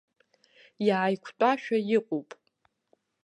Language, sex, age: Abkhazian, female, 19-29